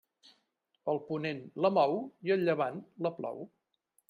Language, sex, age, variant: Catalan, male, 50-59, Central